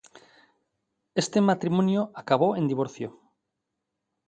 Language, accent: Spanish, España: Norte peninsular (Asturias, Castilla y León, Cantabria, País Vasco, Navarra, Aragón, La Rioja, Guadalajara, Cuenca)